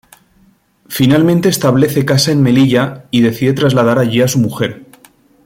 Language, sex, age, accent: Spanish, male, 40-49, España: Sur peninsular (Andalucia, Extremadura, Murcia)